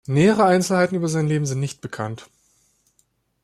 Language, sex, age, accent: German, male, 30-39, Deutschland Deutsch